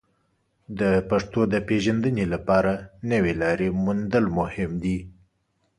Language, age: Pashto, 30-39